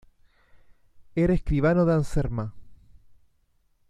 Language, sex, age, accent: Spanish, male, 19-29, Chileno: Chile, Cuyo